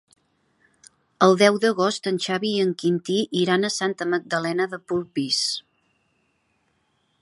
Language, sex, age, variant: Catalan, female, 40-49, Central